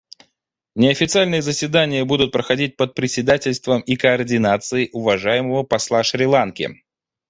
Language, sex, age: Russian, male, 30-39